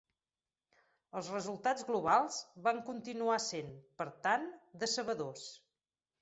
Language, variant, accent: Catalan, Central, central